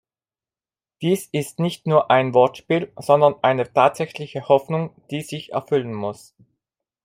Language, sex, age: German, male, 30-39